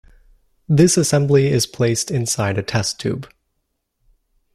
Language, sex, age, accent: English, male, 19-29, United States English